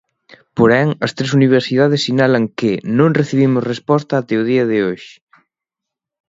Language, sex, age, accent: Galician, male, 30-39, Normativo (estándar)